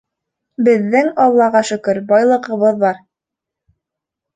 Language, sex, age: Bashkir, female, 19-29